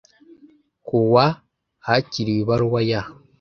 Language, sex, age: Kinyarwanda, male, under 19